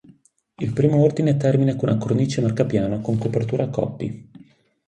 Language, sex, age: Italian, male, 40-49